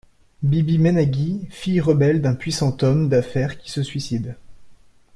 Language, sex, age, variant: French, male, 19-29, Français de métropole